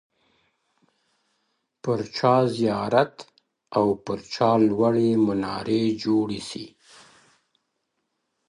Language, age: Pashto, 50-59